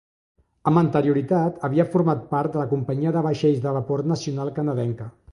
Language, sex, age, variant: Catalan, male, 50-59, Central